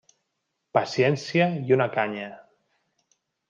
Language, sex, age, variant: Catalan, male, 30-39, Central